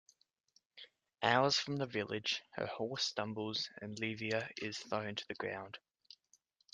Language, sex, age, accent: English, male, 19-29, Australian English